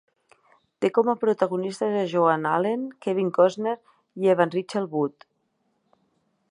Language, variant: Catalan, Nord-Occidental